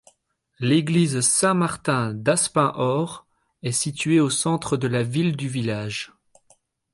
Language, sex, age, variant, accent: French, male, 30-39, Français d'Europe, Français de Belgique